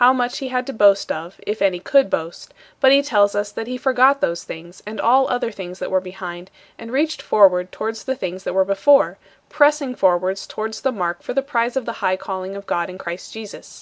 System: none